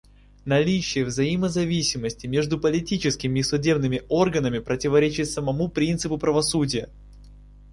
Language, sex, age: Russian, male, 19-29